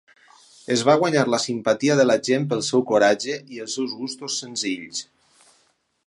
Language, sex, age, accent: Catalan, male, 40-49, valencià